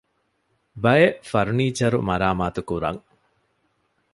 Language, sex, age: Divehi, male, 30-39